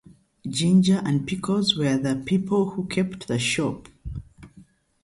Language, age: English, 40-49